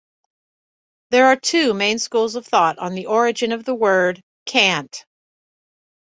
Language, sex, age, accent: English, female, 50-59, United States English